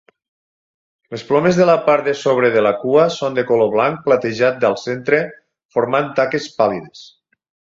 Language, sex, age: Catalan, male, 50-59